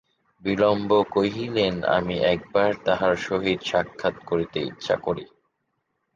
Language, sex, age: Bengali, male, 19-29